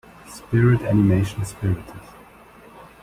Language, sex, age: English, male, 30-39